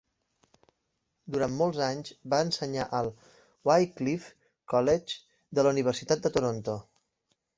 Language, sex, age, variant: Catalan, male, 30-39, Central